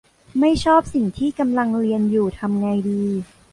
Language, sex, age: Thai, female, 30-39